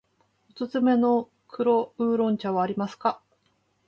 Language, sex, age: Japanese, female, 50-59